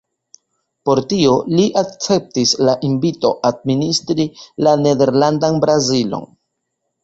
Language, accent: Esperanto, Internacia